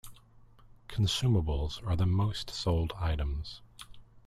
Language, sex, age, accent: English, male, 30-39, United States English